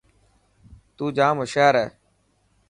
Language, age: Dhatki, 30-39